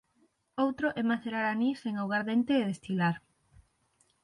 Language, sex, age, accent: Galician, female, 19-29, Atlántico (seseo e gheada)